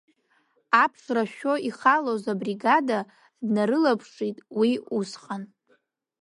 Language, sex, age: Abkhazian, female, under 19